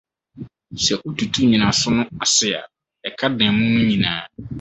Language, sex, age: Akan, male, 30-39